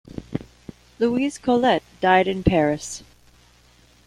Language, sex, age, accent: English, female, 50-59, United States English